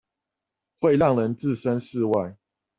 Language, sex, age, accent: Chinese, male, 30-39, 出生地：新北市